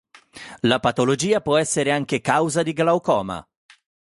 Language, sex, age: Italian, male, 30-39